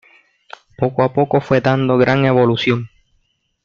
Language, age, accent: Spanish, 90+, Caribe: Cuba, Venezuela, Puerto Rico, República Dominicana, Panamá, Colombia caribeña, México caribeño, Costa del golfo de México